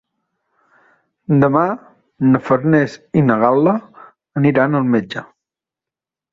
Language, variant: Catalan, Central